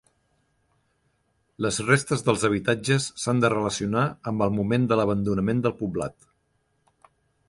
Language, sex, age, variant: Catalan, male, 30-39, Central